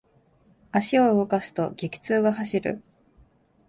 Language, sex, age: Japanese, female, 19-29